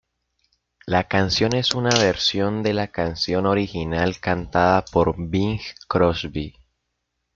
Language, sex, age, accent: Spanish, male, 19-29, Andino-Pacífico: Colombia, Perú, Ecuador, oeste de Bolivia y Venezuela andina